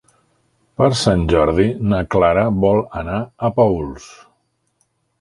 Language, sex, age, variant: Catalan, male, 60-69, Central